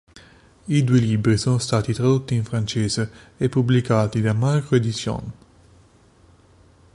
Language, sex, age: Italian, male, 19-29